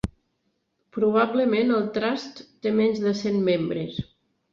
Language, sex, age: Catalan, female, 40-49